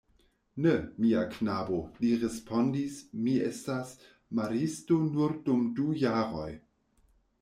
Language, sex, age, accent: Esperanto, male, 40-49, Internacia